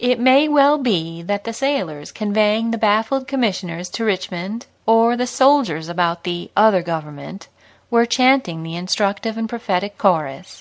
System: none